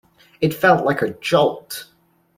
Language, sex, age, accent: English, male, 19-29, England English